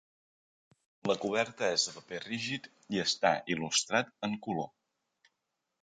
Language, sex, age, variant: Catalan, male, 19-29, Balear